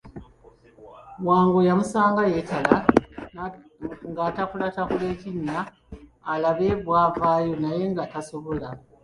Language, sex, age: Ganda, male, 19-29